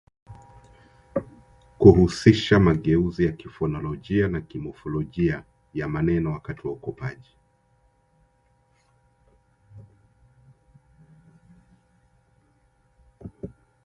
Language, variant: Swahili, Kiswahili cha Bara ya Tanzania